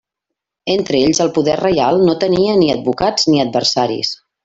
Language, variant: Catalan, Central